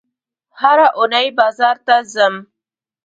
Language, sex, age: Pashto, female, 19-29